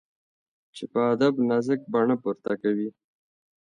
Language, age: Pashto, 30-39